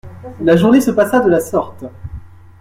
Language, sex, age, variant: French, male, 19-29, Français de métropole